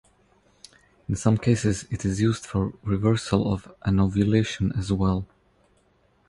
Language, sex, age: English, male, 30-39